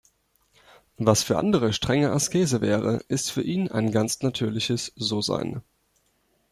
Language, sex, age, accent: German, male, 19-29, Deutschland Deutsch